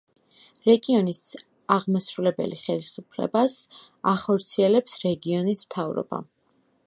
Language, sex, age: Georgian, female, 19-29